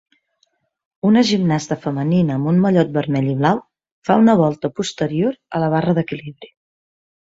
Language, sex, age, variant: Catalan, female, 30-39, Central